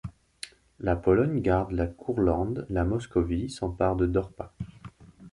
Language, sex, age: French, male, 40-49